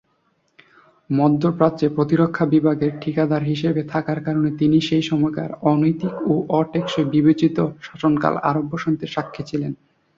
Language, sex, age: Bengali, male, 19-29